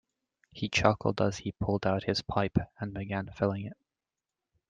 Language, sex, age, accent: English, male, 19-29, England English